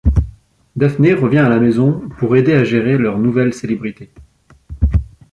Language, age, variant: French, 30-39, Français de métropole